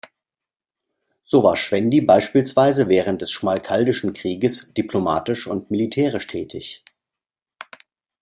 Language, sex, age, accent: German, male, 50-59, Deutschland Deutsch